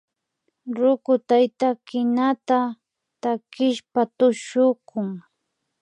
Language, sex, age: Imbabura Highland Quichua, female, under 19